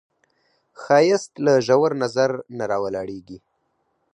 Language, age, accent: Pashto, 19-29, معیاري پښتو